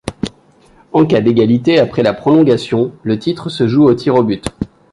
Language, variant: French, Français de métropole